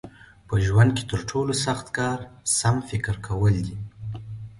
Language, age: Pashto, 30-39